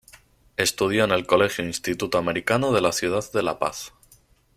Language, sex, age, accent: Spanish, male, 19-29, España: Centro-Sur peninsular (Madrid, Toledo, Castilla-La Mancha)